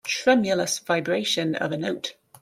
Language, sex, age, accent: English, female, 30-39, England English